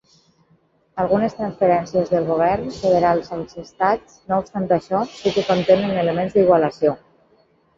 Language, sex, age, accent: Catalan, female, 30-39, valencià